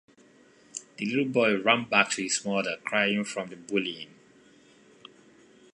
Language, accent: English, Nigerian English